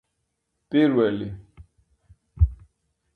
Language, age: Georgian, 60-69